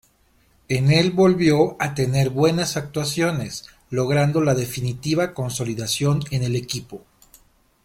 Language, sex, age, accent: Spanish, male, 40-49, México